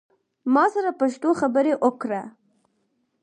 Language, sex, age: Pashto, female, under 19